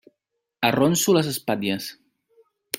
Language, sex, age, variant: Catalan, male, 40-49, Central